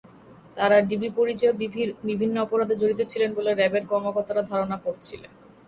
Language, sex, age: Bengali, female, 30-39